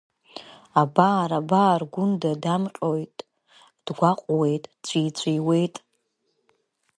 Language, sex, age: Abkhazian, female, 30-39